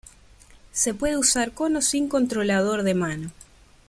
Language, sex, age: Spanish, female, 19-29